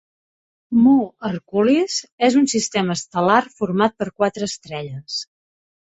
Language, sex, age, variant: Catalan, female, 40-49, Central